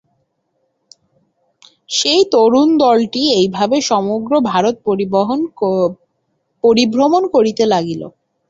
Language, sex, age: Bengali, female, 19-29